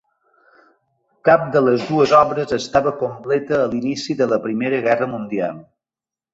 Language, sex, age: Catalan, male, 40-49